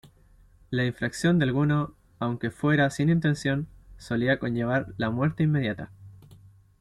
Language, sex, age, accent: Spanish, male, 19-29, Chileno: Chile, Cuyo